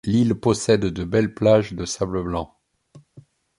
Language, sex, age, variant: French, male, 50-59, Français de métropole